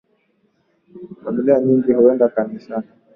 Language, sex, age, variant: Swahili, male, 19-29, Kiswahili cha Bara ya Kenya